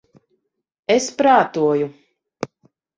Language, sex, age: Latvian, female, 30-39